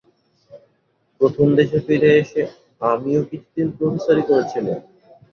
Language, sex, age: Bengali, male, 19-29